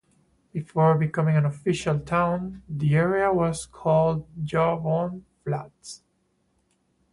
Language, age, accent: English, 19-29, United States English